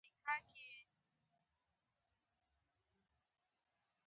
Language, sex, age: Pashto, female, 19-29